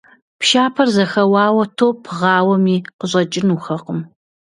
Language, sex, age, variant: Kabardian, female, 40-49, Адыгэбзэ (Къэбэрдей, Кирил, Урысей)